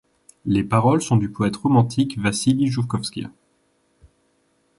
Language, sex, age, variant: French, male, 19-29, Français de métropole